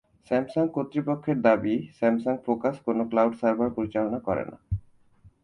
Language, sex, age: Bengali, male, 19-29